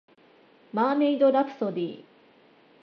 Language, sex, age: Japanese, female, 30-39